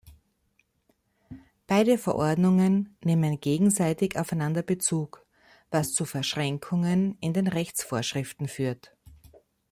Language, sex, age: German, female, 50-59